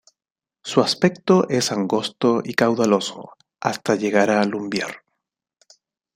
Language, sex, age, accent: Spanish, male, 40-49, Chileno: Chile, Cuyo